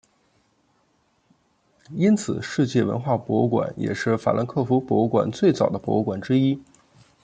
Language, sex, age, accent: Chinese, male, 30-39, 出生地：黑龙江省